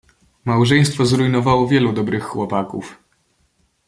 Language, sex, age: Polish, male, 19-29